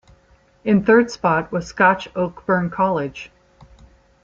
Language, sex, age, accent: English, female, 50-59, United States English